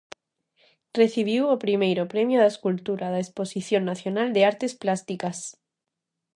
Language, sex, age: Galician, female, 19-29